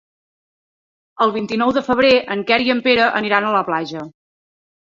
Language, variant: Catalan, Central